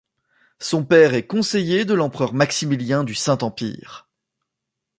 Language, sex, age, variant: French, male, 30-39, Français de métropole